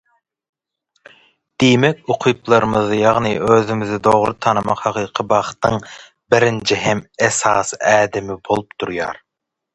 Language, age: Turkmen, 19-29